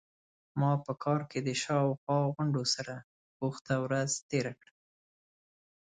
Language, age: Pashto, 30-39